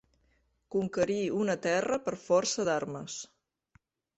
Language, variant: Catalan, Central